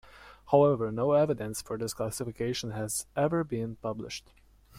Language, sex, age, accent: English, male, under 19, United States English